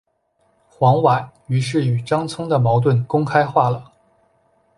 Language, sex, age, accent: Chinese, male, 30-39, 出生地：黑龙江省